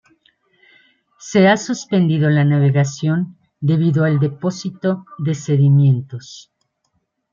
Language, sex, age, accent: Spanish, female, 50-59, México